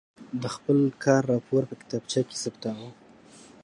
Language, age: Pashto, 19-29